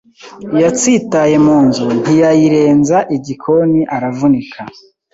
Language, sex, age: Kinyarwanda, male, 19-29